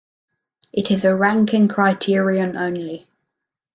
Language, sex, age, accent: English, male, under 19, Australian English